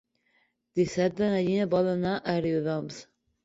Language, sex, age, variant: Catalan, female, 19-29, Balear